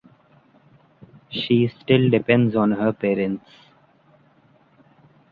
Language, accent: English, India and South Asia (India, Pakistan, Sri Lanka)